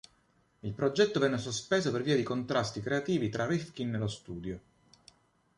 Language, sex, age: Italian, male, 40-49